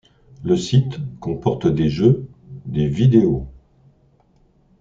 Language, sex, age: French, male, 60-69